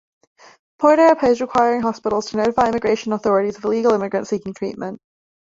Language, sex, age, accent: English, female, 19-29, England English